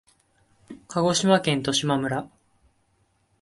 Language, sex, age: Japanese, male, 19-29